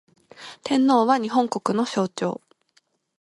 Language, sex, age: Japanese, female, 19-29